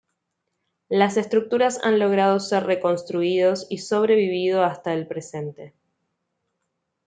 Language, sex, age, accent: Spanish, female, 19-29, Rioplatense: Argentina, Uruguay, este de Bolivia, Paraguay